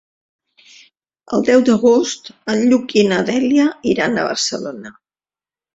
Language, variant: Catalan, Central